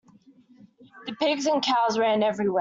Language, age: English, under 19